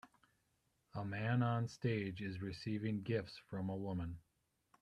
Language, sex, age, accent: English, male, 40-49, United States English